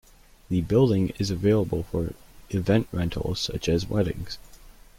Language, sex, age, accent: English, male, under 19, United States English